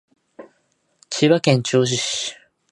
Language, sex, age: Japanese, male, 19-29